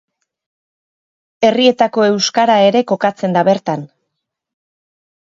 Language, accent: Basque, Erdialdekoa edo Nafarra (Gipuzkoa, Nafarroa)